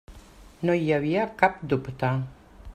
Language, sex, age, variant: Catalan, female, 60-69, Central